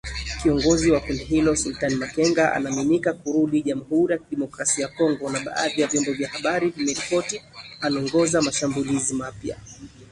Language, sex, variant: Swahili, male, Kiswahili cha Bara ya Tanzania